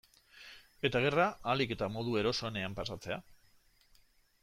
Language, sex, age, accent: Basque, male, 50-59, Mendebalekoa (Araba, Bizkaia, Gipuzkoako mendebaleko herri batzuk)